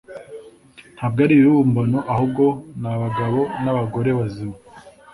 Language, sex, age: Kinyarwanda, male, 19-29